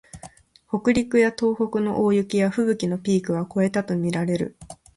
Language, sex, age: Japanese, female, 19-29